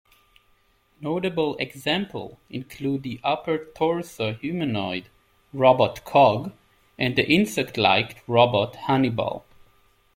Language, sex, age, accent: English, male, 30-39, United States English